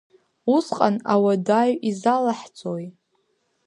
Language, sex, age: Abkhazian, female, under 19